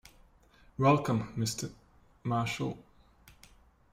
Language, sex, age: English, male, 19-29